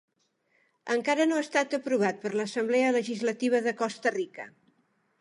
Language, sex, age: Catalan, female, 70-79